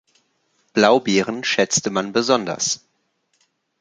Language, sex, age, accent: German, male, 30-39, Deutschland Deutsch